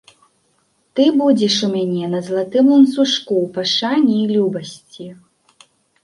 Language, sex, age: Belarusian, female, 19-29